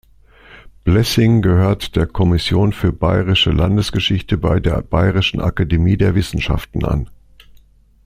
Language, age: German, 60-69